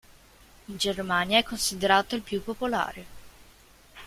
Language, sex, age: Italian, female, 19-29